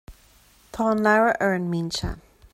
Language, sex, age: Irish, female, 40-49